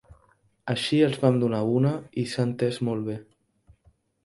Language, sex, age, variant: Catalan, male, 19-29, Central